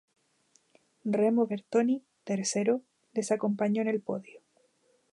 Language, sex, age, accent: Spanish, female, 19-29, Chileno: Chile, Cuyo